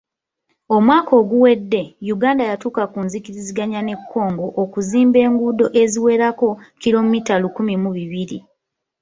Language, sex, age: Ganda, female, 19-29